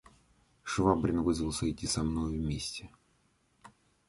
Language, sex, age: Russian, male, 30-39